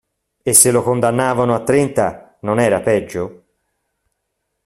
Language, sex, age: Italian, male, 40-49